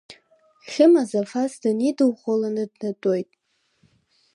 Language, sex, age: Abkhazian, female, under 19